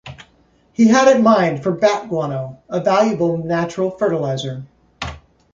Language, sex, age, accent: English, male, 30-39, United States English